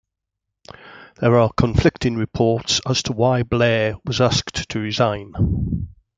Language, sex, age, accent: English, male, 60-69, England English